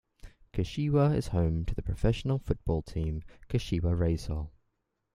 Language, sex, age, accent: English, male, 19-29, England English